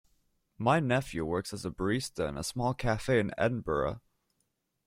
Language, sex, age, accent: English, male, 19-29, United States English